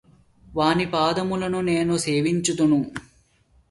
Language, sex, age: Telugu, male, 19-29